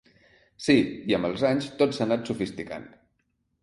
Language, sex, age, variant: Catalan, male, 50-59, Central